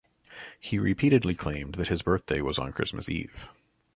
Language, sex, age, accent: English, male, 30-39, United States English